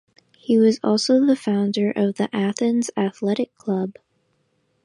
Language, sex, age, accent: English, female, under 19, United States English